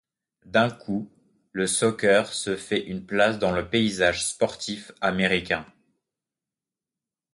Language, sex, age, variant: French, male, 19-29, Français de métropole